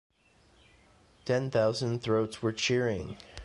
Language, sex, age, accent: English, male, 30-39, United States English